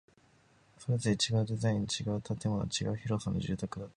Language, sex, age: Japanese, male, 19-29